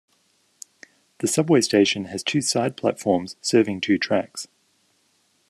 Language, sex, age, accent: English, male, 30-39, Australian English